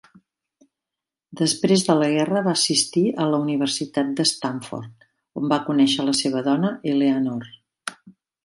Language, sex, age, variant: Catalan, female, 60-69, Central